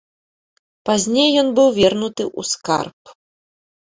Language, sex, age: Belarusian, female, 30-39